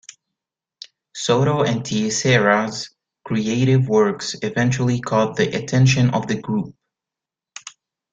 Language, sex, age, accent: English, male, 19-29, United States English